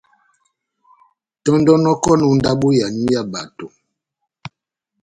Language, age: Batanga, 70-79